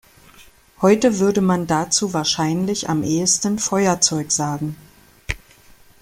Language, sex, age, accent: German, female, 50-59, Deutschland Deutsch